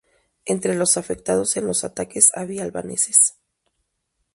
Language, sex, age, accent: Spanish, female, 30-39, México